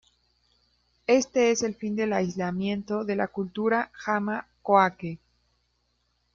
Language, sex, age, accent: Spanish, female, 19-29, México